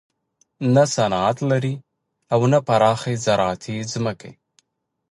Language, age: Pashto, 19-29